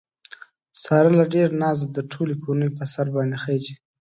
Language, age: Pashto, 19-29